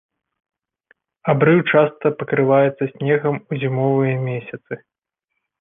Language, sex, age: Belarusian, male, 30-39